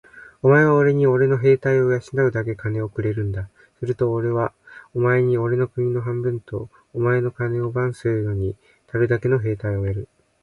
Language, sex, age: Japanese, male, 19-29